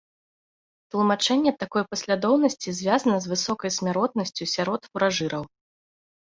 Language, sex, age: Belarusian, female, 19-29